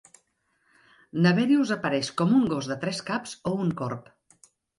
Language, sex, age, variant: Catalan, female, 50-59, Central